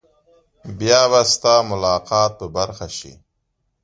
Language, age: Pashto, 40-49